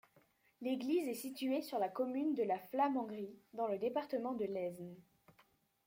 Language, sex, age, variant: French, female, under 19, Français de métropole